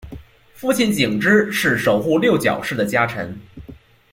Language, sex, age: Chinese, male, under 19